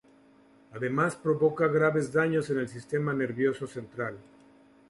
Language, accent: Spanish, México